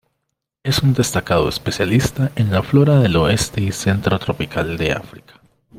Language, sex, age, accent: Spanish, male, 19-29, Andino-Pacífico: Colombia, Perú, Ecuador, oeste de Bolivia y Venezuela andina